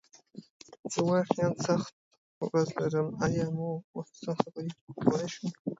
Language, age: Pashto, 19-29